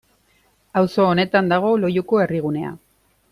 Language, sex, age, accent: Basque, female, 40-49, Erdialdekoa edo Nafarra (Gipuzkoa, Nafarroa)